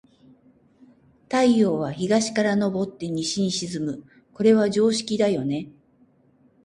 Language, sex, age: Japanese, female, 60-69